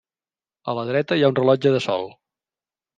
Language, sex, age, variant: Catalan, male, 40-49, Central